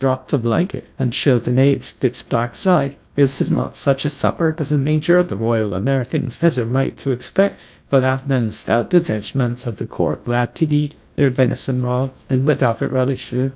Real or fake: fake